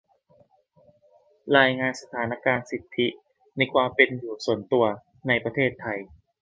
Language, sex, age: Thai, male, 19-29